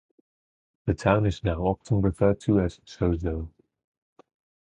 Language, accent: English, England English